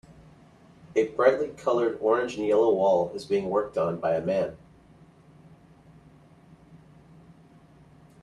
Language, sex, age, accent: English, male, 30-39, United States English